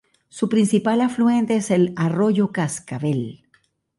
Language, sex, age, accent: Spanish, female, 60-69, Caribe: Cuba, Venezuela, Puerto Rico, República Dominicana, Panamá, Colombia caribeña, México caribeño, Costa del golfo de México